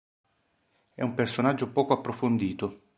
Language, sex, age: Italian, male, 40-49